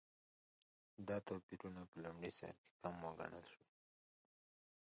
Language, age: Pashto, 19-29